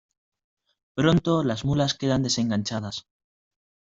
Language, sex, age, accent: Spanish, male, 19-29, España: Centro-Sur peninsular (Madrid, Toledo, Castilla-La Mancha)